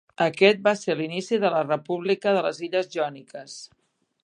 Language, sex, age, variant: Catalan, female, 50-59, Central